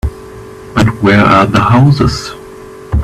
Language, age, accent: English, 19-29, United States English